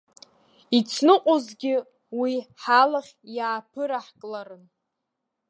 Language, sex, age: Abkhazian, female, under 19